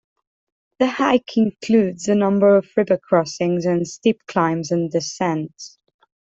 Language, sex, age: English, female, 19-29